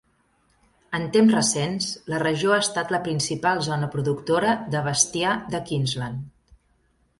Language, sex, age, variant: Catalan, female, 40-49, Central